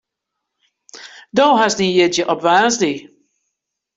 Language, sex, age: Western Frisian, female, 60-69